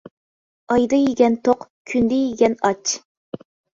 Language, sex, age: Uyghur, female, under 19